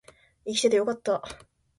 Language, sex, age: Japanese, female, 19-29